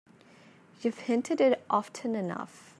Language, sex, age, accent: English, female, 19-29, Australian English